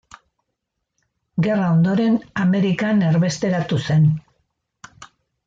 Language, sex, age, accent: Basque, female, 60-69, Erdialdekoa edo Nafarra (Gipuzkoa, Nafarroa)